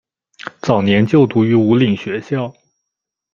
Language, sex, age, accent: Chinese, male, 19-29, 出生地：浙江省